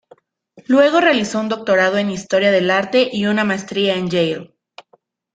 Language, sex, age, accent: Spanish, female, 19-29, México